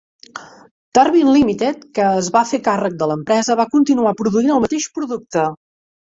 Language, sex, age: Catalan, female, 40-49